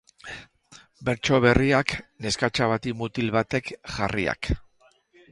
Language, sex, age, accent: Basque, male, 60-69, Erdialdekoa edo Nafarra (Gipuzkoa, Nafarroa)